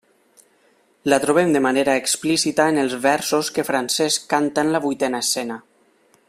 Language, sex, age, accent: Catalan, male, 19-29, valencià